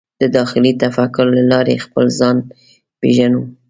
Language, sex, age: Pashto, female, 50-59